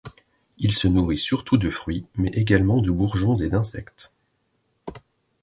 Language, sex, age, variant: French, male, 30-39, Français de métropole